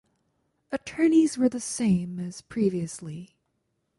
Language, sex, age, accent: English, female, 19-29, United States English